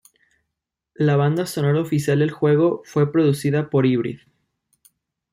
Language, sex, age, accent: Spanish, male, 19-29, México